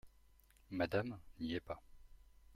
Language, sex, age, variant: French, male, 19-29, Français de métropole